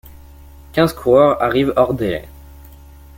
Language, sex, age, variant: French, male, under 19, Français de métropole